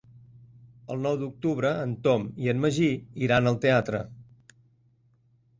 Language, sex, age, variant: Catalan, male, 50-59, Central